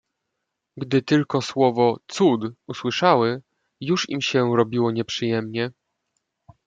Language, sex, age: Polish, male, 19-29